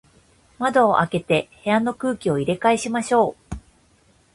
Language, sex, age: Japanese, female, 30-39